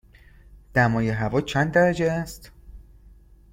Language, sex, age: Persian, male, 19-29